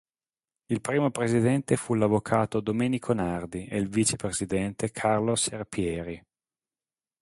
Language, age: Italian, 40-49